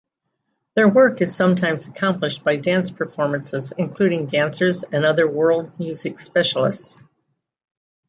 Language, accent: English, United States English